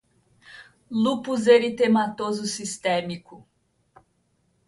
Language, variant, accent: Portuguese, Portuguese (Brasil), Paulista